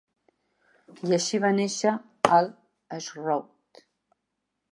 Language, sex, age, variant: Catalan, female, 60-69, Central